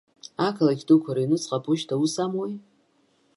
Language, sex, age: Abkhazian, female, 50-59